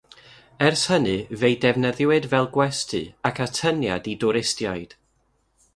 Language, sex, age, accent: Welsh, male, 30-39, Y Deyrnas Unedig Cymraeg